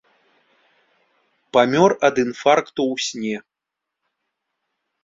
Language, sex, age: Belarusian, male, 40-49